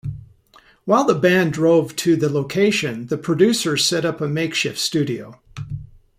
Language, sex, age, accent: English, male, 60-69, United States English